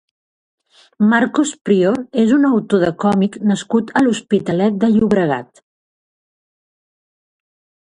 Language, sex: Catalan, female